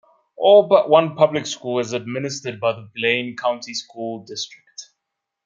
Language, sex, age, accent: English, male, 30-39, Southern African (South Africa, Zimbabwe, Namibia)